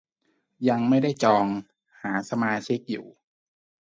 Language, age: Thai, 19-29